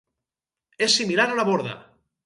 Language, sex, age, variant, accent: Catalan, male, 50-59, Valencià meridional, valencià